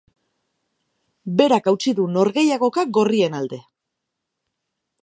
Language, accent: Basque, Erdialdekoa edo Nafarra (Gipuzkoa, Nafarroa)